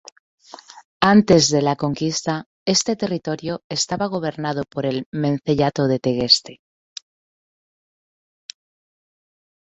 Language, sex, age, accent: Spanish, female, 30-39, España: Centro-Sur peninsular (Madrid, Toledo, Castilla-La Mancha)